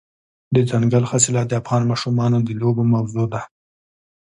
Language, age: Pashto, 30-39